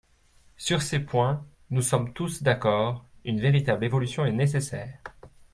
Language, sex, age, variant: French, male, 30-39, Français de métropole